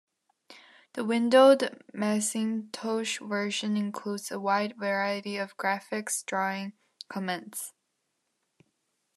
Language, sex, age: English, female, under 19